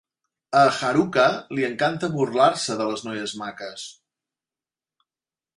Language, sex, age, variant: Catalan, male, 40-49, Central